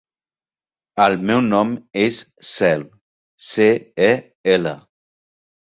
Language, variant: Catalan, Central